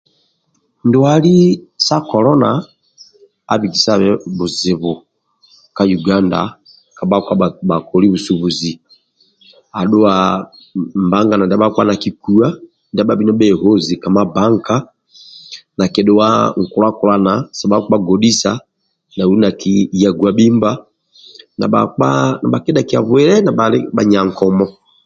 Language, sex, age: Amba (Uganda), male, 50-59